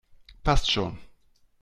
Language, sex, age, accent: German, male, 40-49, Deutschland Deutsch